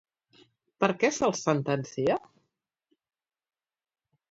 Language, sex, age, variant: Catalan, female, 50-59, Central